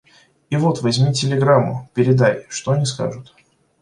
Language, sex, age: Russian, male, 19-29